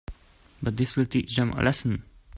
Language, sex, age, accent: English, male, 19-29, United States English